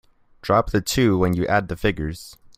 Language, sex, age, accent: English, male, 19-29, United States English